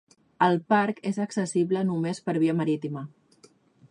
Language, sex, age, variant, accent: Catalan, female, 30-39, Central, central